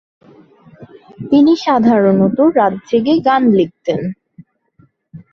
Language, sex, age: Bengali, female, under 19